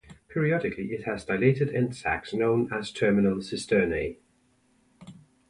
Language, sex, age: English, male, 30-39